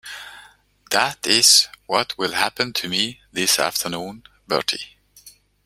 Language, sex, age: English, male, 40-49